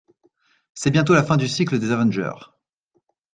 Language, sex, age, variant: French, male, 30-39, Français de métropole